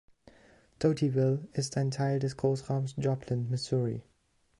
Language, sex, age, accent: German, male, 19-29, Deutschland Deutsch